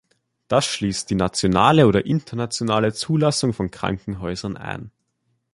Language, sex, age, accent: German, male, under 19, Österreichisches Deutsch